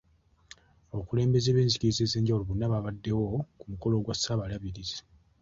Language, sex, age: Ganda, male, 19-29